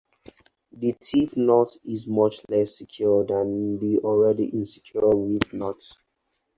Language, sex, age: English, male, 19-29